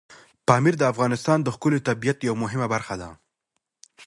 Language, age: Pashto, 19-29